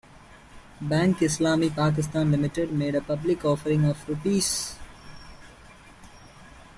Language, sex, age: English, male, under 19